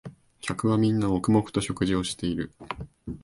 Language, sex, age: Japanese, male, 19-29